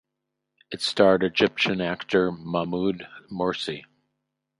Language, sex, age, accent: English, male, 60-69, United States English